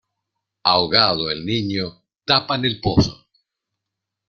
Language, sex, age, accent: Spanish, male, 50-59, Rioplatense: Argentina, Uruguay, este de Bolivia, Paraguay